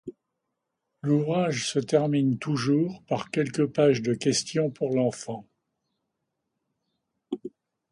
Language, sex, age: French, male, 80-89